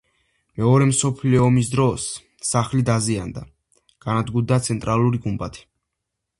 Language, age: Georgian, under 19